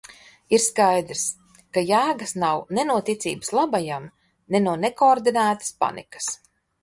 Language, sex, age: Latvian, female, 50-59